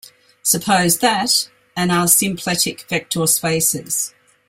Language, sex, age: English, female, 60-69